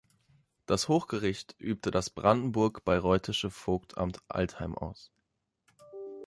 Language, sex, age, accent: German, male, 19-29, Deutschland Deutsch